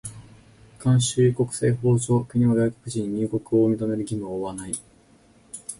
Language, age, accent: Japanese, 19-29, 標準語